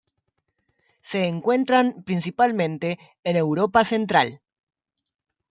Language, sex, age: Spanish, male, 19-29